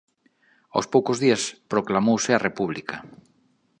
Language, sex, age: Galician, male, 40-49